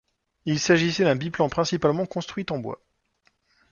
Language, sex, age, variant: French, male, 30-39, Français de métropole